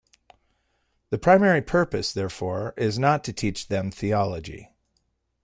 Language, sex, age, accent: English, male, 50-59, United States English